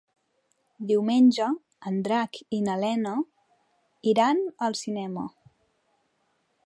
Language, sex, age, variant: Catalan, female, 19-29, Central